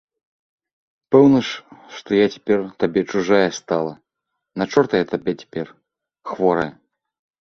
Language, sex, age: Belarusian, male, 30-39